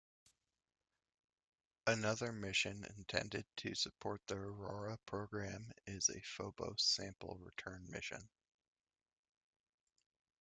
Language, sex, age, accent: English, male, 30-39, United States English